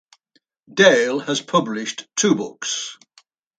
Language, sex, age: English, male, 80-89